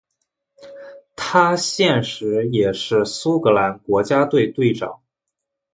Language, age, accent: Chinese, 19-29, 出生地：江苏省